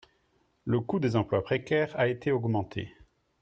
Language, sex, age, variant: French, male, 40-49, Français de métropole